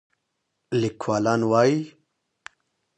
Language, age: Pashto, 19-29